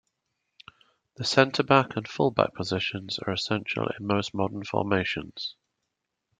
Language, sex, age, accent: English, male, 40-49, England English